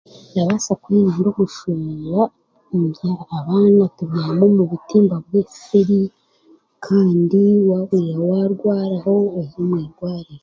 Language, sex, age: Chiga, male, 30-39